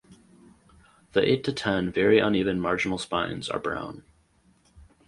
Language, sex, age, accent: English, male, 30-39, United States English